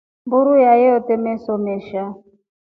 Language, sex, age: Rombo, female, 40-49